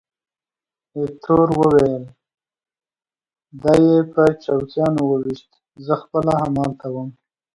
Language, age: Pashto, 30-39